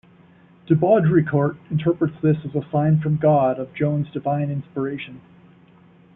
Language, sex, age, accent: English, male, 50-59, United States English